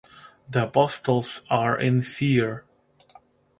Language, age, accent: English, 19-29, Ukrainian; Italian